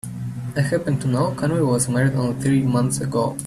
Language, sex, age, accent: English, male, under 19, United States English